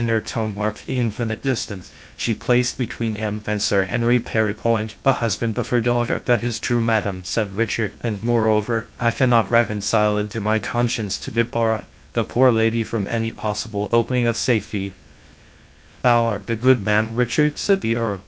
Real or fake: fake